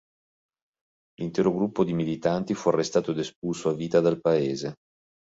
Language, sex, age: Italian, male, 40-49